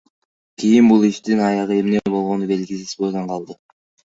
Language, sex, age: Kyrgyz, male, under 19